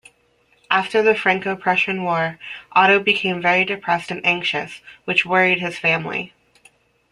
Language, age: English, 30-39